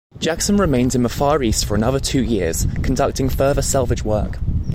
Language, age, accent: English, 19-29, England English